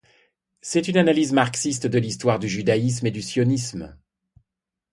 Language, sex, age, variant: French, male, 50-59, Français de métropole